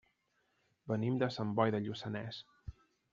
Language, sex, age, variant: Catalan, male, 30-39, Central